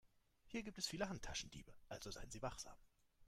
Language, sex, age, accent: German, male, 30-39, Deutschland Deutsch